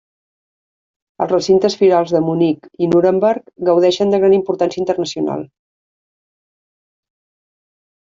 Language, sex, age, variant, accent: Catalan, female, 50-59, Central, central